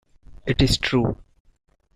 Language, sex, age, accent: English, male, 19-29, India and South Asia (India, Pakistan, Sri Lanka)